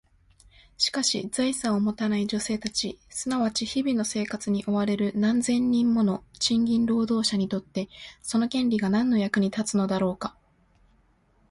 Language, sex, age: Japanese, female, 19-29